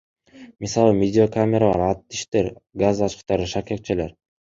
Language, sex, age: Kyrgyz, male, under 19